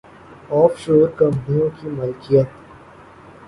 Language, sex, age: Urdu, male, 19-29